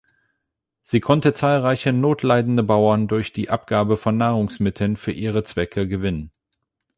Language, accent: German, Deutschland Deutsch